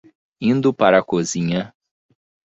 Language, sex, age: Portuguese, male, 19-29